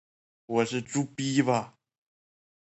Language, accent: Chinese, 出生地：江苏省